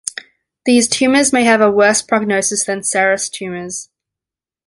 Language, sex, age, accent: English, female, 19-29, Australian English